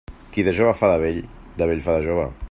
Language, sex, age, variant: Catalan, male, 40-49, Central